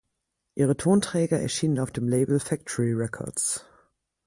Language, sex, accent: German, female, Deutschland Deutsch